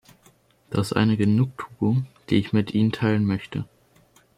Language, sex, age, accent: German, male, under 19, Deutschland Deutsch